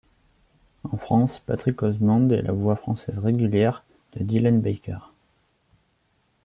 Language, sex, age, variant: French, male, 19-29, Français de métropole